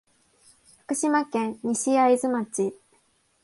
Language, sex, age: Japanese, female, 19-29